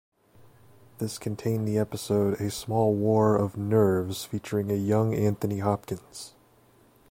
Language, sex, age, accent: English, male, 19-29, United States English